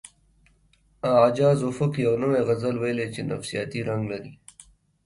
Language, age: Pashto, 19-29